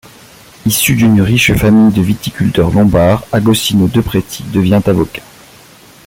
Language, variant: French, Français de métropole